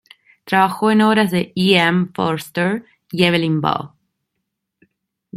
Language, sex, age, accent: Spanish, female, 19-29, Rioplatense: Argentina, Uruguay, este de Bolivia, Paraguay